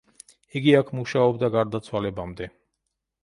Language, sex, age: Georgian, male, 50-59